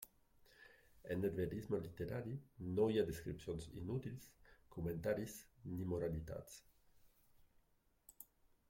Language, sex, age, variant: Catalan, male, 40-49, Nord-Occidental